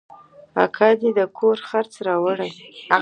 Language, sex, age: Pashto, female, 30-39